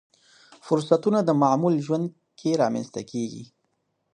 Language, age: Pashto, 19-29